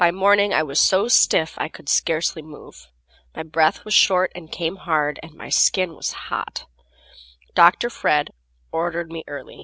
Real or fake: real